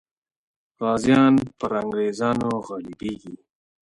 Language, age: Pashto, 30-39